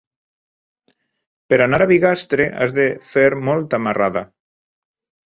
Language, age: Catalan, 50-59